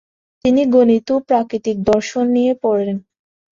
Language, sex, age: Bengali, female, 19-29